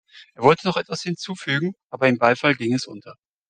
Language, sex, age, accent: German, male, 30-39, Deutschland Deutsch